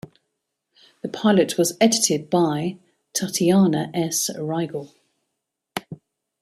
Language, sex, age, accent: English, female, 40-49, England English